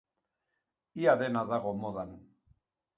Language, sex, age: Basque, male, 60-69